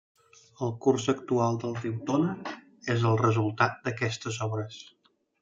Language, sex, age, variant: Catalan, male, 30-39, Central